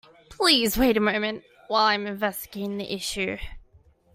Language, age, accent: English, under 19, Australian English